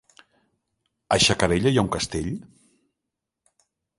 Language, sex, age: Catalan, male, 60-69